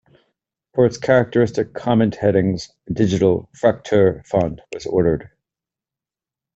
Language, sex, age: English, male, 40-49